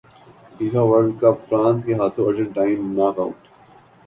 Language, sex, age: Urdu, male, 19-29